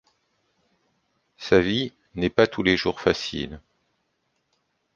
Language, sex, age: French, male, 50-59